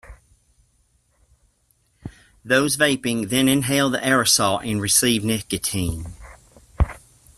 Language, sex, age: English, male, 40-49